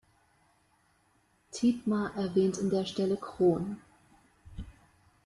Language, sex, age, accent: German, female, 19-29, Deutschland Deutsch